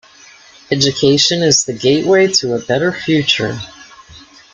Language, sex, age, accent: English, female, 60-69, United States English